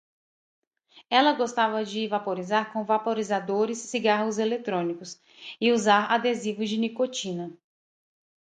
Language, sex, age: Portuguese, female, 30-39